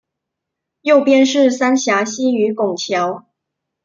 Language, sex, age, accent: Chinese, female, 19-29, 出生地：广东省